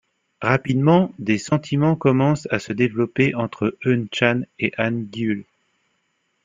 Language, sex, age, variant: French, male, 30-39, Français de métropole